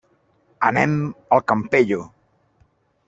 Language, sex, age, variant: Catalan, male, 40-49, Central